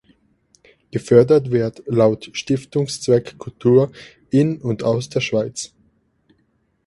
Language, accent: German, Schweizerdeutsch